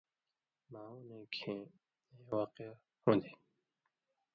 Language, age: Indus Kohistani, 19-29